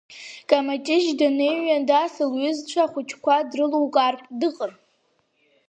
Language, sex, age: Abkhazian, female, under 19